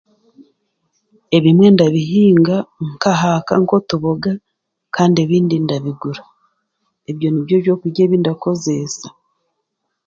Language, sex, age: Chiga, female, 40-49